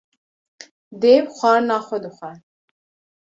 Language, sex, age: Kurdish, female, 19-29